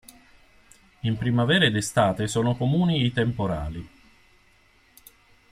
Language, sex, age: Italian, male, 50-59